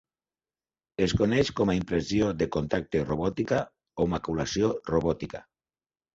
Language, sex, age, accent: Catalan, male, 50-59, valencià